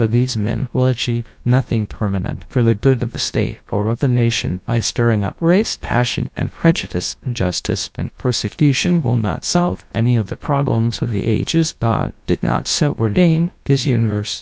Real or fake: fake